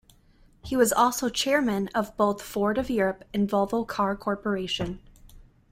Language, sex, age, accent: English, female, 19-29, United States English